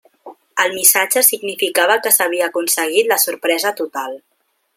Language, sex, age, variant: Catalan, female, 19-29, Central